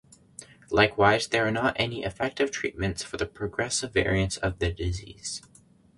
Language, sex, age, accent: English, male, under 19, Canadian English